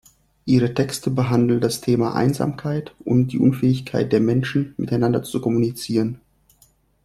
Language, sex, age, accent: German, male, 30-39, Russisch Deutsch